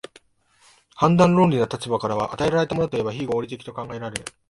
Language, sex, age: Japanese, male, 19-29